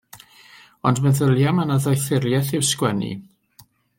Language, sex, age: Welsh, male, 50-59